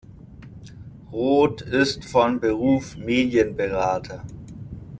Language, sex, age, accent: German, male, 30-39, Deutschland Deutsch